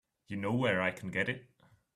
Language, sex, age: English, male, 19-29